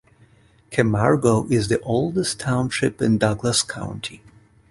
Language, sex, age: English, male, 40-49